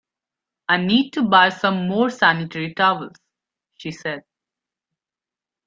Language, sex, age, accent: English, male, 19-29, India and South Asia (India, Pakistan, Sri Lanka)